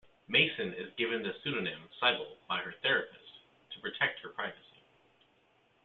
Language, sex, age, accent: English, male, 19-29, United States English